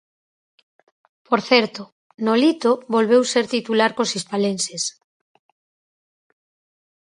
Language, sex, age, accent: Galician, female, 40-49, Normativo (estándar)